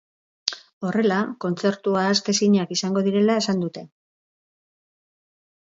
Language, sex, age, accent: Basque, female, 50-59, Mendebalekoa (Araba, Bizkaia, Gipuzkoako mendebaleko herri batzuk)